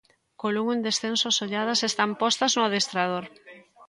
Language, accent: Galician, Normativo (estándar)